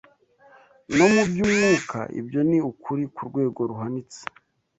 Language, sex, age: Kinyarwanda, male, 19-29